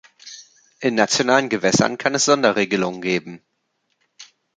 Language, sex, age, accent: German, male, 30-39, Deutschland Deutsch